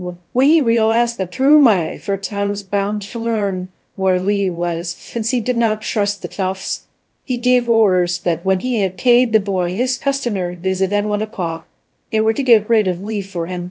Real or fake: fake